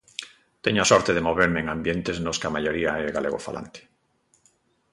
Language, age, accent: Galician, 50-59, Atlántico (seseo e gheada)